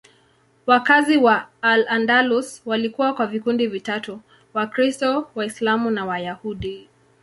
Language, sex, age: Swahili, male, 30-39